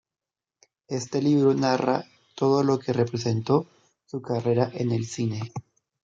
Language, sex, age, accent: Spanish, male, 30-39, Andino-Pacífico: Colombia, Perú, Ecuador, oeste de Bolivia y Venezuela andina